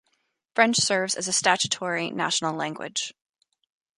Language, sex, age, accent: English, female, 30-39, United States English